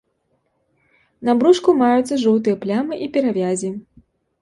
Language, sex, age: Belarusian, female, 19-29